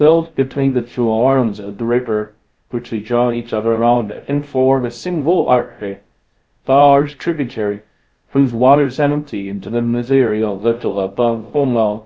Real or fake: fake